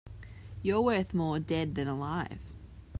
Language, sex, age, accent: English, female, 19-29, Australian English